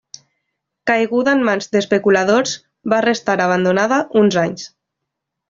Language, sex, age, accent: Catalan, female, 19-29, valencià